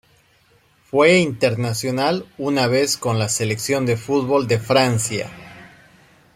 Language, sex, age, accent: Spanish, male, 30-39, Andino-Pacífico: Colombia, Perú, Ecuador, oeste de Bolivia y Venezuela andina